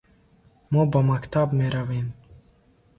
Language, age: Tajik, 19-29